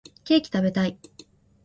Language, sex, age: Japanese, female, 19-29